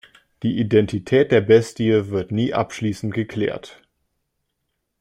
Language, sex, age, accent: German, male, under 19, Deutschland Deutsch